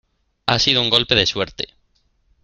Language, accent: Spanish, España: Norte peninsular (Asturias, Castilla y León, Cantabria, País Vasco, Navarra, Aragón, La Rioja, Guadalajara, Cuenca)